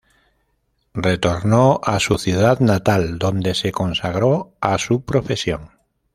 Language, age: Spanish, 30-39